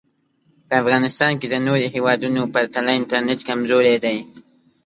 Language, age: Pashto, under 19